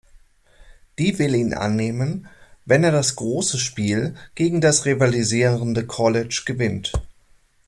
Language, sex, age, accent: German, male, 30-39, Deutschland Deutsch